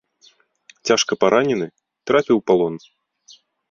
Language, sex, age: Belarusian, male, 19-29